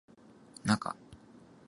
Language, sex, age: Japanese, male, 19-29